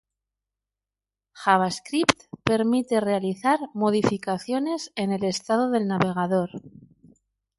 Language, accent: Spanish, España: Norte peninsular (Asturias, Castilla y León, Cantabria, País Vasco, Navarra, Aragón, La Rioja, Guadalajara, Cuenca)